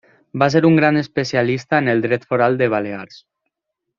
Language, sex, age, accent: Catalan, male, 19-29, valencià